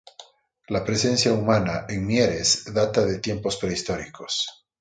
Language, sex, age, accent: Spanish, male, 50-59, Andino-Pacífico: Colombia, Perú, Ecuador, oeste de Bolivia y Venezuela andina